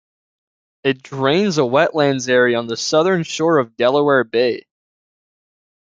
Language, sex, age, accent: English, male, under 19, Canadian English